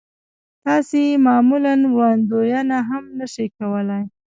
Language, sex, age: Pashto, female, 19-29